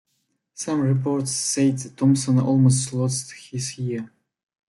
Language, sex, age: English, male, 19-29